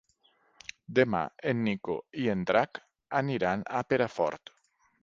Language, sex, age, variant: Catalan, male, 40-49, Nord-Occidental